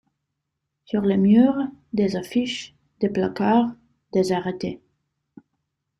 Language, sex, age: French, female, 30-39